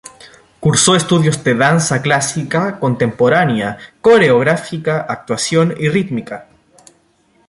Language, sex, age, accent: Spanish, male, 19-29, Chileno: Chile, Cuyo